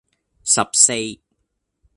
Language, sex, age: Cantonese, male, 19-29